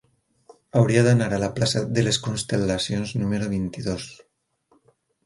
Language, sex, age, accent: Catalan, male, 50-59, valencià